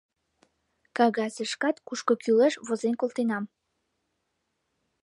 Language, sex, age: Mari, female, under 19